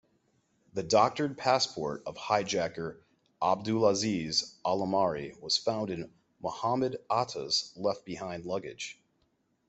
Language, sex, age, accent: English, male, 30-39, United States English